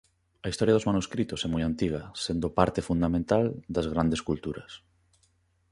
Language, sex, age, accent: Galician, male, 30-39, Normativo (estándar)